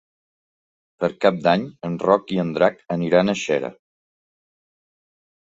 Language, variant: Catalan, Central